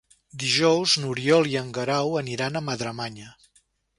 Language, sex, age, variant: Catalan, male, 60-69, Central